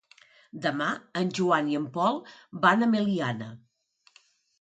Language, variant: Catalan, Nord-Occidental